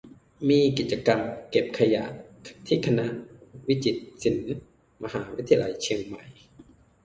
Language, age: Thai, 19-29